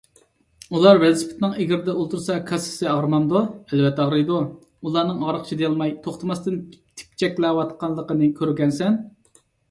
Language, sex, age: Uyghur, male, 30-39